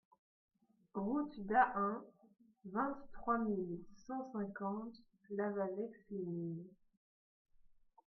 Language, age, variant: French, 19-29, Français de métropole